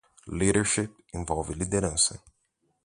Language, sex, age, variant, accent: Portuguese, male, 19-29, Portuguese (Brasil), Paulista